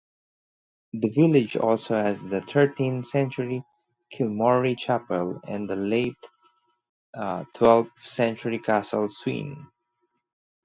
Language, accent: English, Filipino